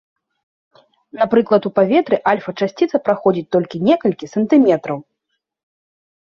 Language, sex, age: Belarusian, female, 30-39